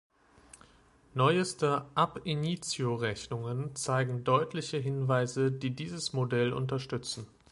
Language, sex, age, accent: German, male, 30-39, Deutschland Deutsch